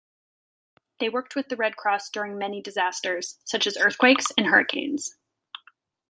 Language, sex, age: English, female, 40-49